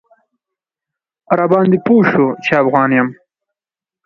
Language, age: Pashto, 19-29